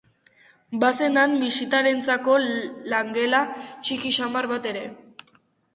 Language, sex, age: Basque, female, under 19